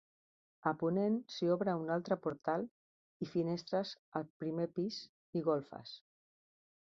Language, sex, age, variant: Catalan, female, 50-59, Central